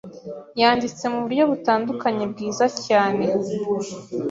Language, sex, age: Kinyarwanda, female, 19-29